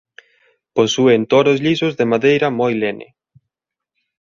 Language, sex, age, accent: Galician, male, 30-39, Normativo (estándar)